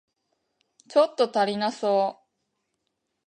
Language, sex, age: Japanese, female, 19-29